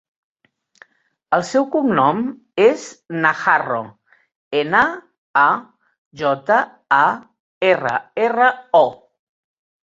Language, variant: Catalan, Central